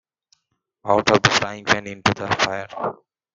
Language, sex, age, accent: English, male, 19-29, India and South Asia (India, Pakistan, Sri Lanka)